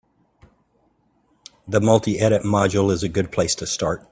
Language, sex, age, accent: English, male, 50-59, United States English